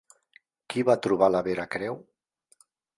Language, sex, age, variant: Catalan, male, 50-59, Central